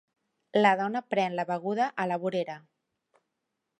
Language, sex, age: Catalan, female, 40-49